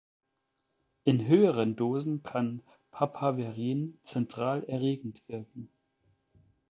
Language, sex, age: German, male, 40-49